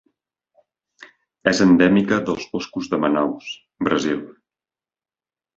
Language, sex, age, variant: Catalan, male, 30-39, Nord-Occidental